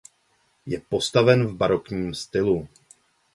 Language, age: Czech, 30-39